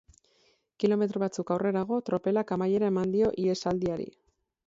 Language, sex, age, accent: Basque, female, 19-29, Erdialdekoa edo Nafarra (Gipuzkoa, Nafarroa)